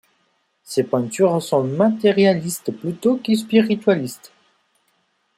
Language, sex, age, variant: French, male, 40-49, Français de métropole